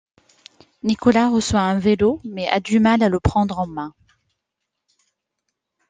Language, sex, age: French, female, 19-29